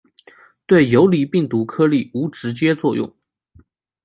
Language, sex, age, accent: Chinese, male, 19-29, 出生地：江苏省